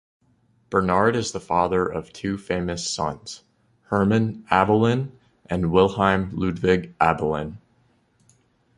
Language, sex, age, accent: English, male, 19-29, United States English